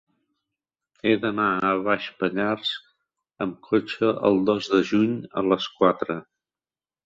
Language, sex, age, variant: Catalan, male, 60-69, Central